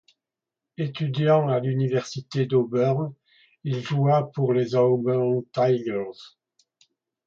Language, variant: French, Français de métropole